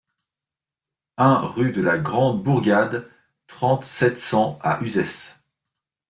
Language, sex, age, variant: French, male, 30-39, Français de métropole